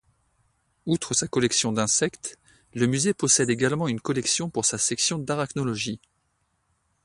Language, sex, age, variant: French, male, 30-39, Français de métropole